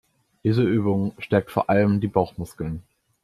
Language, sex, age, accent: German, male, 19-29, Deutschland Deutsch